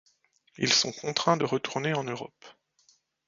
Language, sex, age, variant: French, male, 50-59, Français de métropole